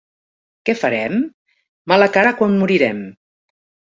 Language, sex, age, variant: Catalan, female, 40-49, Central